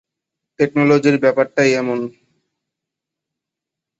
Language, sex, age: Bengali, male, 19-29